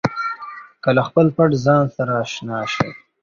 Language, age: Pashto, 19-29